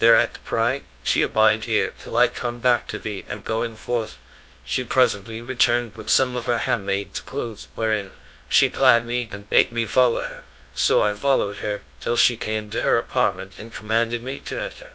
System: TTS, GlowTTS